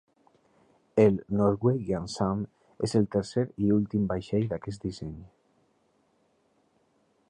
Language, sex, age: Catalan, male, 30-39